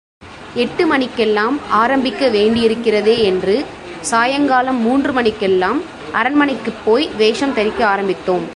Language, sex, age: Tamil, female, 19-29